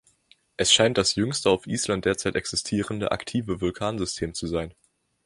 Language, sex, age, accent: German, male, 19-29, Deutschland Deutsch